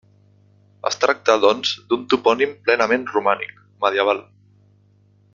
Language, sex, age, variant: Catalan, male, 19-29, Central